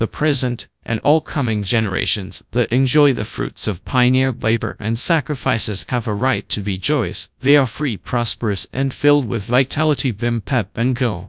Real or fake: fake